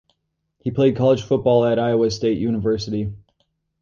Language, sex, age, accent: English, male, 30-39, United States English